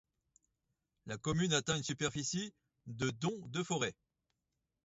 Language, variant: French, Français de métropole